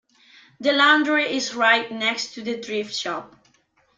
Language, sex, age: English, female, 19-29